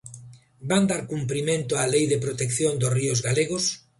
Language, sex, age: Galician, male, 50-59